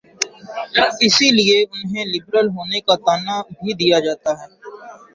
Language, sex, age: Urdu, male, 19-29